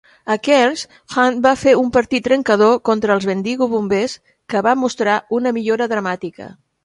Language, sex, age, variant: Catalan, female, 70-79, Central